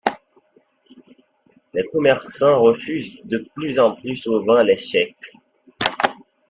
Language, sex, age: French, male, 19-29